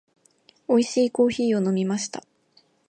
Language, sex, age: Japanese, female, 19-29